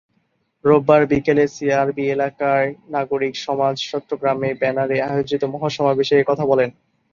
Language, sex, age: Bengali, male, 19-29